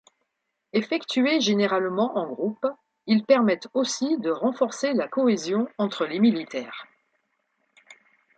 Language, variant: French, Français de métropole